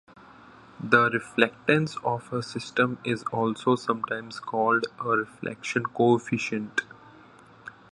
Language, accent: English, India and South Asia (India, Pakistan, Sri Lanka)